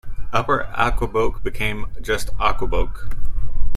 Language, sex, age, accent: English, male, 19-29, United States English